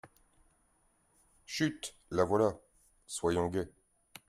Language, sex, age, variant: French, male, 40-49, Français de métropole